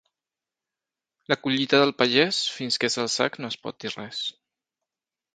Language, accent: Catalan, central; aprenent (recent, des del castellà)